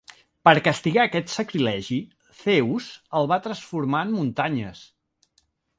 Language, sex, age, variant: Catalan, male, 50-59, Central